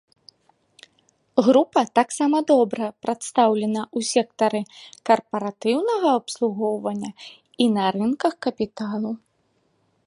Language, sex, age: Belarusian, female, 19-29